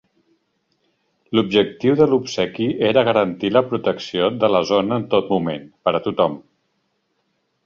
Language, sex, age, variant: Catalan, male, 50-59, Central